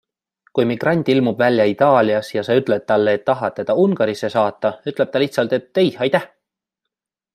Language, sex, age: Estonian, male, 30-39